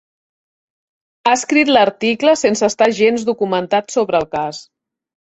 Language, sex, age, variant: Catalan, female, 40-49, Central